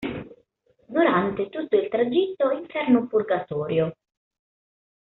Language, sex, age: Italian, female, 19-29